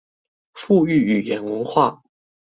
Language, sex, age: Chinese, male, 19-29